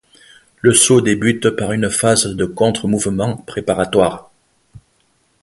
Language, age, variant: French, 50-59, Français de métropole